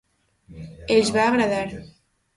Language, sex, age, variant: Catalan, female, under 19, Alacantí